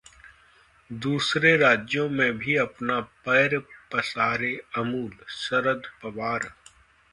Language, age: Hindi, 40-49